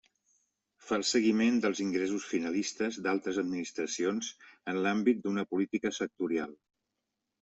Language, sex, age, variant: Catalan, male, 50-59, Central